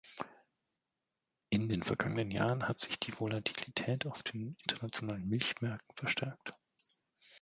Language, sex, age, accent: German, male, 40-49, Deutschland Deutsch